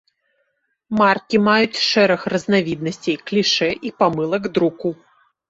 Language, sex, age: Belarusian, female, 30-39